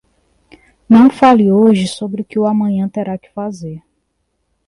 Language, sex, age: Portuguese, female, 19-29